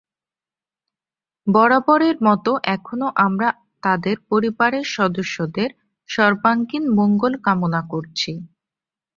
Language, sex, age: Bengali, female, 19-29